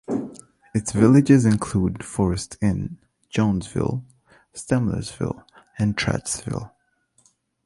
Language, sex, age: English, male, 19-29